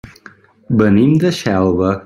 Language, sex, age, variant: Catalan, male, 30-39, Central